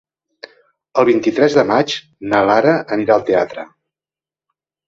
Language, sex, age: Catalan, male, 50-59